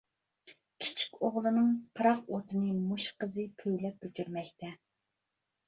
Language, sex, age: Uyghur, female, 19-29